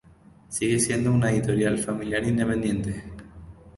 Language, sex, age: Spanish, male, 19-29